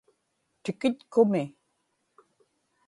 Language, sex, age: Inupiaq, female, 80-89